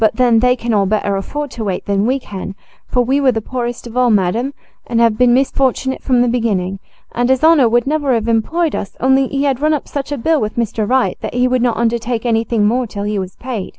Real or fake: real